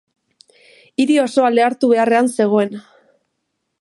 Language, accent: Basque, Mendebalekoa (Araba, Bizkaia, Gipuzkoako mendebaleko herri batzuk)